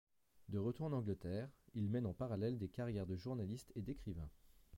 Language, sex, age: French, male, 30-39